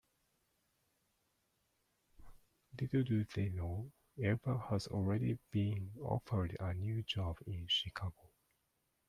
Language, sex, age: English, male, 40-49